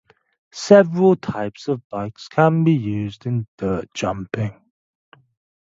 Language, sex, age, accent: English, male, 19-29, England English